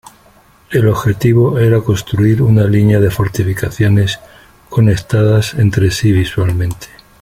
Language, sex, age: Spanish, male, 60-69